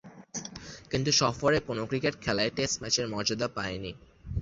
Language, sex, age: Bengali, male, 19-29